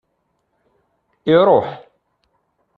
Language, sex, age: Kabyle, male, 30-39